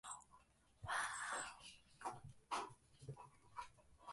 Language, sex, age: Japanese, female, under 19